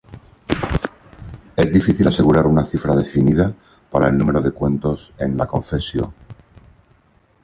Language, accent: Spanish, España: Centro-Sur peninsular (Madrid, Toledo, Castilla-La Mancha)